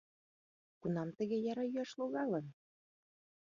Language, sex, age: Mari, female, 30-39